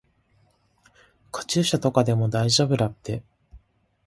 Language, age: Japanese, 19-29